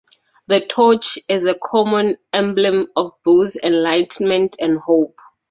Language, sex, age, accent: English, female, 30-39, Southern African (South Africa, Zimbabwe, Namibia)